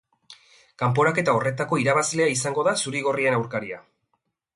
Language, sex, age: Basque, male, 19-29